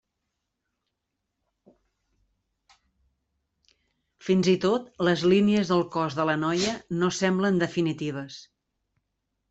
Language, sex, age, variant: Catalan, female, 50-59, Central